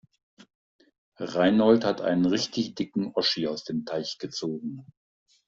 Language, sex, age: German, male, 50-59